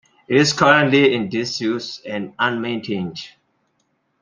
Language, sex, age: English, male, 40-49